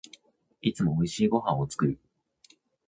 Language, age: Japanese, 19-29